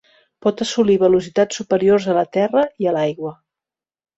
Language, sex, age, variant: Catalan, female, 50-59, Central